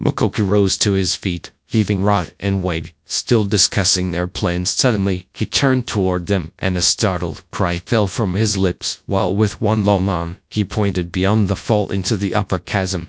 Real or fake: fake